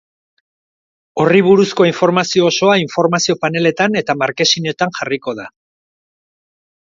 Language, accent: Basque, Erdialdekoa edo Nafarra (Gipuzkoa, Nafarroa)